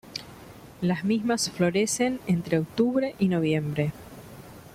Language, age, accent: Spanish, 50-59, Rioplatense: Argentina, Uruguay, este de Bolivia, Paraguay